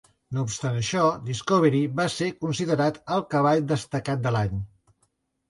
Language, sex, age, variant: Catalan, male, 50-59, Central